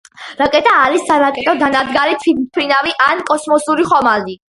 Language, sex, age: Georgian, female, under 19